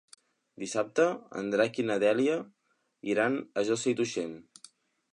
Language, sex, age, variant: Catalan, male, 19-29, Central